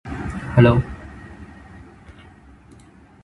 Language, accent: English, India and South Asia (India, Pakistan, Sri Lanka)